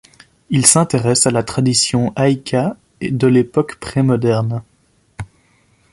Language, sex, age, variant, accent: French, male, under 19, Français d'Europe, Français de Belgique